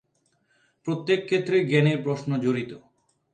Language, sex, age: Bengali, male, 19-29